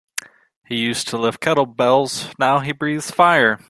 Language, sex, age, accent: English, male, 19-29, United States English